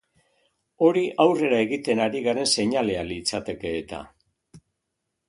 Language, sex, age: Basque, male, 60-69